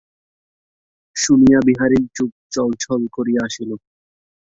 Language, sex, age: Bengali, male, 19-29